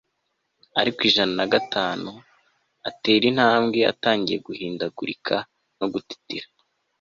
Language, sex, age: Kinyarwanda, male, under 19